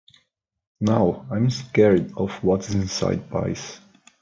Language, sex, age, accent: English, male, 40-49, United States English